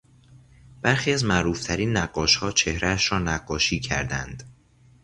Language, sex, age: Persian, male, under 19